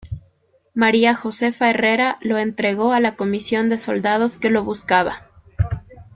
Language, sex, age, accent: Spanish, female, 19-29, Andino-Pacífico: Colombia, Perú, Ecuador, oeste de Bolivia y Venezuela andina